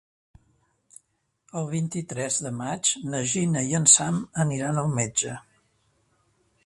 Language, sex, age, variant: Catalan, male, 60-69, Central